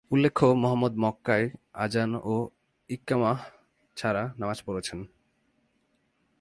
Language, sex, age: Bengali, male, 19-29